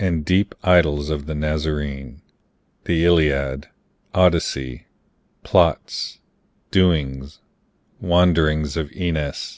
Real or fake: real